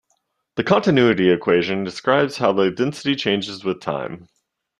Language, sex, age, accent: English, male, 30-39, United States English